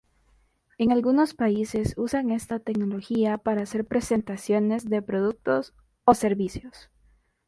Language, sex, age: Spanish, female, 19-29